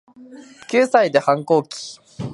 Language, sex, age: Japanese, male, 19-29